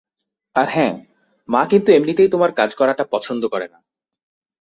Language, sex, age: Bengali, male, 19-29